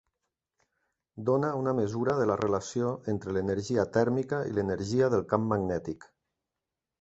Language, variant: Catalan, Nord-Occidental